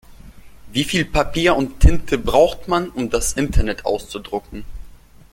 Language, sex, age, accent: German, male, 19-29, Russisch Deutsch